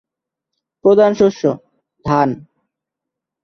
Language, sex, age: Bengali, male, 19-29